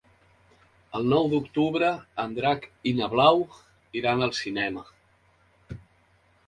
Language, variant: Catalan, Central